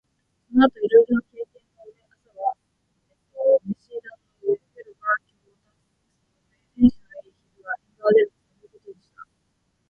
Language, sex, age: Japanese, female, under 19